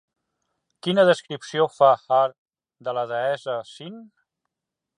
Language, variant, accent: Catalan, Central, central